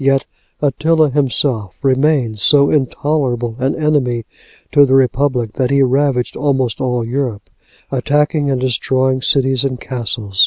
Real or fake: real